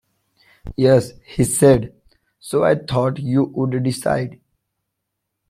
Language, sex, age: English, male, 19-29